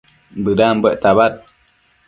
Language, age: Matsés, 19-29